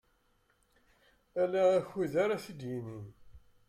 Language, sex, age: Kabyle, male, 50-59